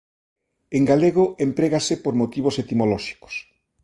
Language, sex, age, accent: Galician, male, 50-59, Normativo (estándar)